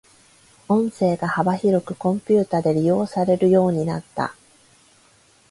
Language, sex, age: Japanese, female, 30-39